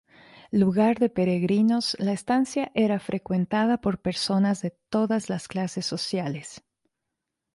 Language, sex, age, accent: Spanish, female, 40-49, México; Andino-Pacífico: Colombia, Perú, Ecuador, oeste de Bolivia y Venezuela andina